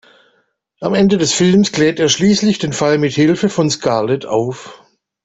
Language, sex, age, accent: German, male, 50-59, Deutschland Deutsch